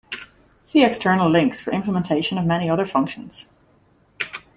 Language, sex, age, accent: English, female, 40-49, Irish English